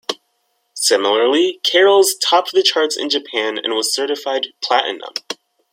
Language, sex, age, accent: English, male, under 19, United States English